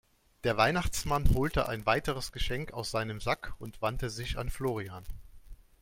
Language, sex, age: German, male, 30-39